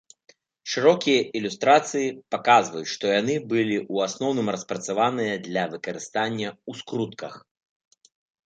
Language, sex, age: Belarusian, male, 40-49